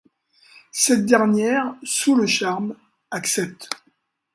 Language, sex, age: French, male, 60-69